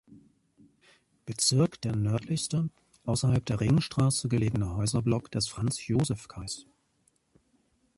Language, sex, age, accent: German, male, 40-49, Deutschland Deutsch